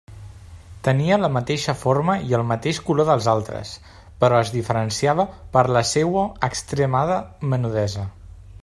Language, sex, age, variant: Catalan, male, 19-29, Central